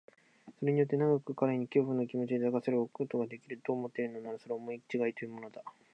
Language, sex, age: Japanese, male, 19-29